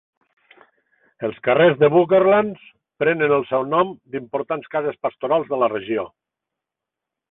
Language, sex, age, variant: Catalan, male, 50-59, Septentrional